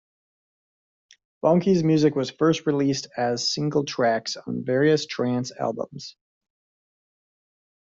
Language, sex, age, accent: English, male, 30-39, United States English